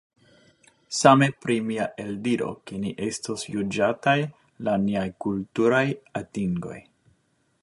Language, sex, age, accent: Esperanto, male, 19-29, Internacia